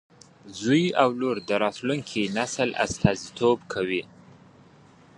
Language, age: Pashto, 19-29